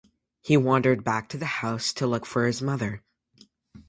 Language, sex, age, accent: English, female, under 19, United States English